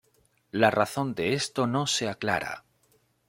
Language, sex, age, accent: Spanish, male, 30-39, España: Norte peninsular (Asturias, Castilla y León, Cantabria, País Vasco, Navarra, Aragón, La Rioja, Guadalajara, Cuenca)